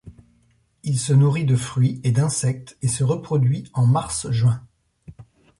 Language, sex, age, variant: French, male, 40-49, Français de métropole